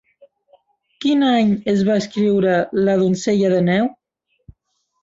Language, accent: Catalan, aprenent (recent, des del castellà)